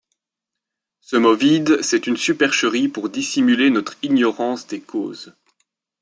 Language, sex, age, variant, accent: French, male, 30-39, Français d'Europe, Français de Belgique